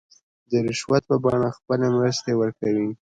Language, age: Pashto, under 19